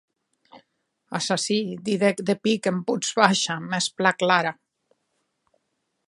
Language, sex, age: Occitan, female, 50-59